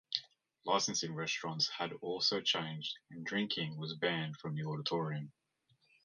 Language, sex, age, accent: English, male, 19-29, Australian English